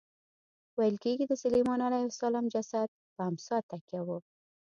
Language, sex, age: Pashto, female, 30-39